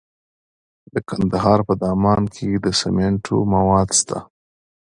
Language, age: Pashto, 30-39